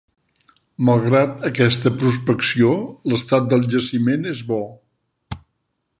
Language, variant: Catalan, Central